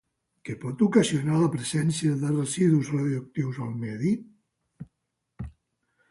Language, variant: Catalan, Central